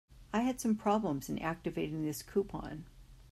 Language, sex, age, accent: English, female, 50-59, United States English